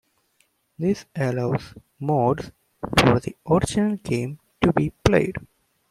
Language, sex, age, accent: English, male, 19-29, United States English